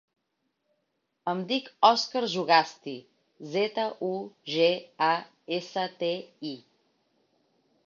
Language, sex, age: Catalan, female, 40-49